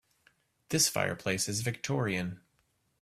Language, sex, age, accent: English, male, 30-39, United States English